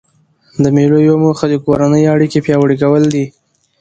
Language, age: Pashto, under 19